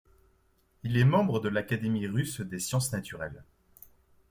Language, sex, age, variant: French, male, 19-29, Français de métropole